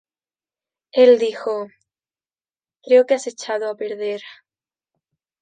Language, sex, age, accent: Spanish, female, under 19, España: Sur peninsular (Andalucia, Extremadura, Murcia)